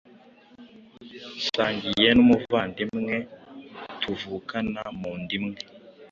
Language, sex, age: Kinyarwanda, male, under 19